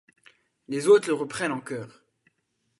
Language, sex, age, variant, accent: French, female, under 19, Français du nord de l'Afrique, Français du Maroc